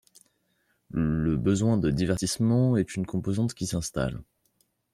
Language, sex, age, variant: French, male, 19-29, Français de métropole